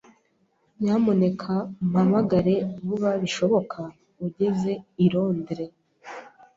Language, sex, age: Kinyarwanda, female, 19-29